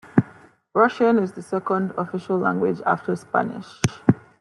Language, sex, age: English, female, 19-29